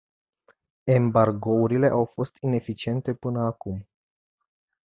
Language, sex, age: Romanian, male, 19-29